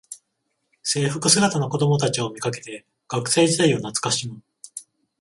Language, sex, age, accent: Japanese, male, 40-49, 関西